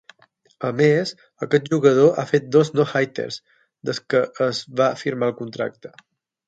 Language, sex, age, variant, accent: Catalan, male, 30-39, Balear, menorquí